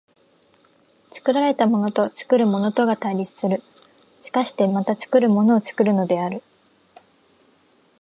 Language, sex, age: Japanese, female, 19-29